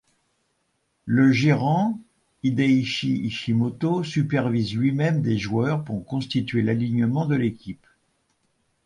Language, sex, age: French, male, 70-79